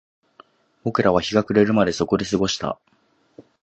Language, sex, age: Japanese, male, 19-29